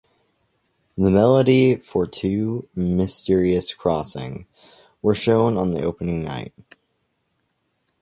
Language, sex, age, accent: English, male, under 19, United States English